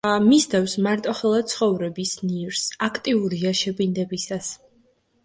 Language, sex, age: Georgian, female, under 19